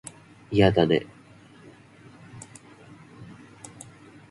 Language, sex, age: Japanese, male, 19-29